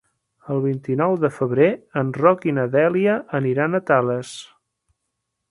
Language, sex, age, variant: Catalan, male, 40-49, Central